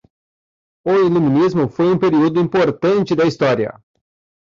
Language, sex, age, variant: Portuguese, male, 30-39, Portuguese (Brasil)